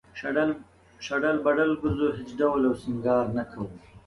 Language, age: Pashto, 19-29